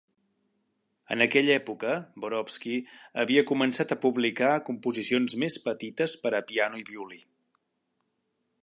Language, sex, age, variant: Catalan, male, 40-49, Central